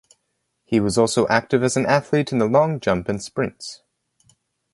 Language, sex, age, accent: English, male, 19-29, United States English